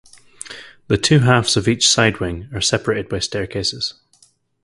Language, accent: English, England English; Scottish English